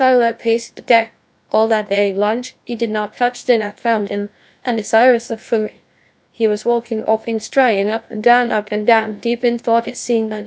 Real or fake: fake